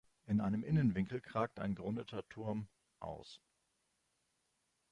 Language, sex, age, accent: German, male, 40-49, Deutschland Deutsch